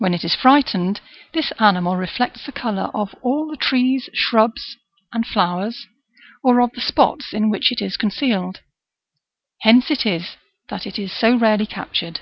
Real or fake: real